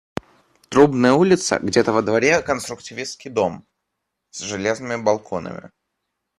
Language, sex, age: Russian, male, 19-29